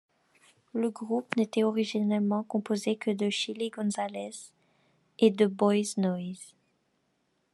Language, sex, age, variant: French, female, under 19, Français de métropole